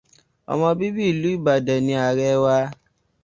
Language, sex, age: Yoruba, male, 19-29